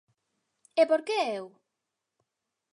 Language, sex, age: Galician, female, 30-39